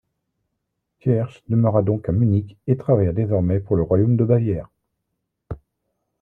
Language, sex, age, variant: French, male, 40-49, Français de métropole